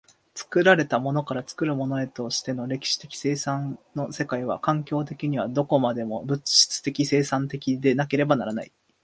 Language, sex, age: Japanese, male, 19-29